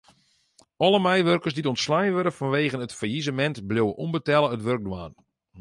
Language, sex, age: Western Frisian, male, 30-39